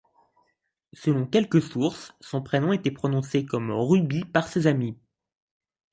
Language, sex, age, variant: French, male, under 19, Français de métropole